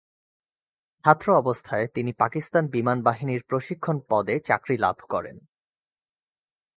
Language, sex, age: Bengali, male, 19-29